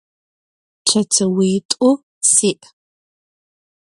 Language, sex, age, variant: Adyghe, female, 19-29, Адыгабзэ (Кирил, пстэумэ зэдыряе)